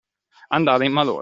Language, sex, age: Italian, male, 19-29